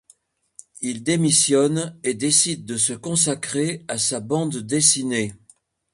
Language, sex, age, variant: French, male, 70-79, Français de métropole